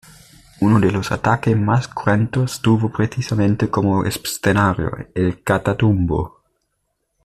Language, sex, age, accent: Spanish, male, 19-29, España: Norte peninsular (Asturias, Castilla y León, Cantabria, País Vasco, Navarra, Aragón, La Rioja, Guadalajara, Cuenca)